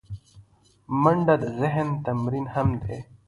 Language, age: Pashto, 19-29